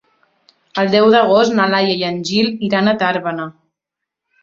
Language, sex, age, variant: Catalan, female, 19-29, Central